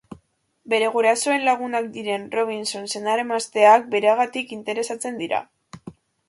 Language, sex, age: Basque, female, under 19